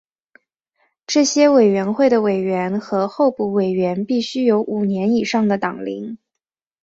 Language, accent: Chinese, 出生地：江苏省